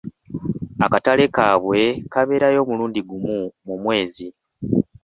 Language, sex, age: Ganda, male, 19-29